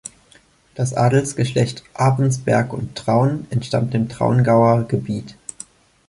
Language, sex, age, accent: German, male, 19-29, Deutschland Deutsch